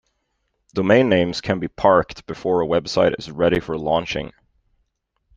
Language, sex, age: English, male, 30-39